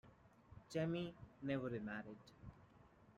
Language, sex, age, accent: English, male, 19-29, India and South Asia (India, Pakistan, Sri Lanka)